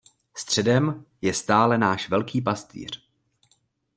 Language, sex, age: Czech, male, 19-29